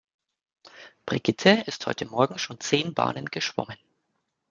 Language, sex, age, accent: German, male, 30-39, Deutschland Deutsch